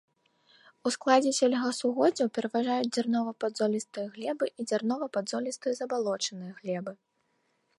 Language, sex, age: Belarusian, female, 19-29